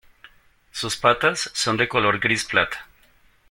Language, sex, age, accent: Spanish, male, 40-49, Andino-Pacífico: Colombia, Perú, Ecuador, oeste de Bolivia y Venezuela andina